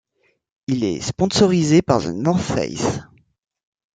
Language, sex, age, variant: French, male, 19-29, Français de métropole